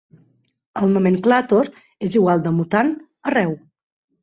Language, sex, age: Catalan, female, 40-49